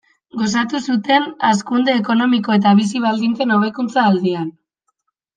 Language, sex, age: Basque, female, 19-29